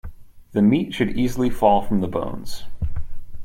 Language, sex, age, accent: English, male, 30-39, United States English